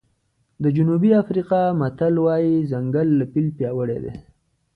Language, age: Pashto, 30-39